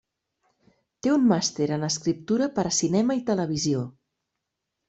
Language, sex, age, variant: Catalan, female, 40-49, Central